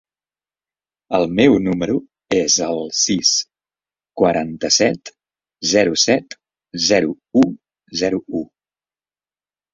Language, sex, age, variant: Catalan, male, 50-59, Central